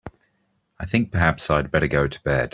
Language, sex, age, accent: English, male, 30-39, England English